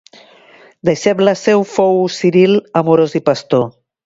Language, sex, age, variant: Catalan, female, 50-59, Septentrional